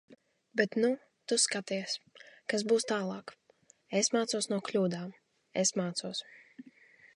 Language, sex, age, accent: Latvian, female, under 19, Riga